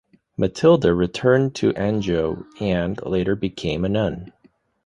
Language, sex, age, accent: English, male, 30-39, United States English